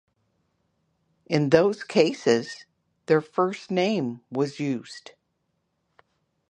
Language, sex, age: English, female, 60-69